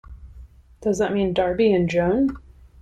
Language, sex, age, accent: English, female, 30-39, United States English